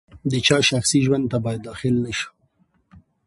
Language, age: Pashto, 30-39